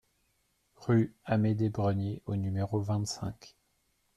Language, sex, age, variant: French, male, 30-39, Français de métropole